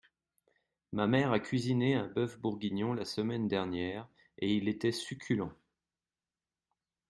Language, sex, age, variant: French, male, 30-39, Français de métropole